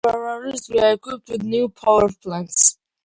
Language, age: English, under 19